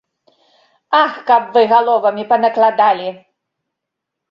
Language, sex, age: Belarusian, female, 60-69